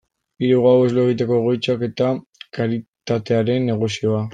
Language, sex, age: Basque, male, 19-29